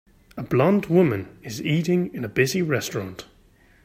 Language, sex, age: English, male, 19-29